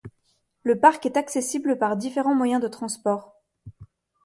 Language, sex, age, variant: French, female, 30-39, Français de métropole